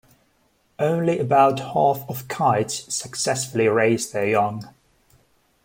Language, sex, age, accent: English, male, 19-29, England English